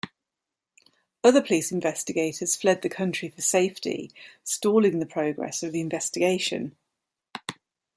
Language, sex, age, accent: English, female, 50-59, England English